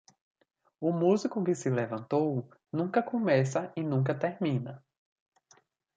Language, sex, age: Portuguese, male, 19-29